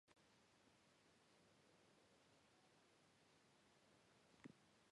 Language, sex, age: Georgian, female, under 19